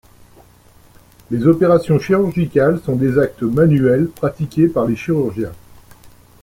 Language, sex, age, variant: French, male, 50-59, Français de métropole